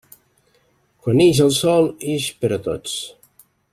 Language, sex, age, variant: Catalan, male, 19-29, Nord-Occidental